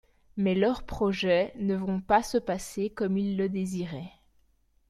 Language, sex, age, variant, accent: French, female, 19-29, Français d'Europe, Français de Belgique